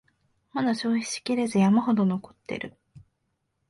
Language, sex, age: Japanese, female, 19-29